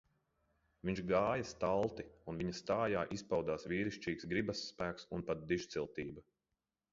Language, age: Latvian, 30-39